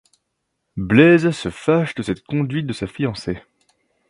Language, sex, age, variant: French, male, 19-29, Français de métropole